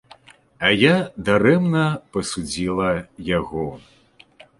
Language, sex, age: Belarusian, male, 40-49